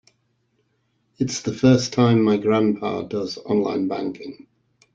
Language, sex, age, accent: English, male, 50-59, England English